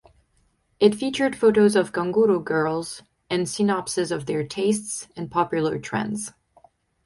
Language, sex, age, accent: English, female, 19-29, United States English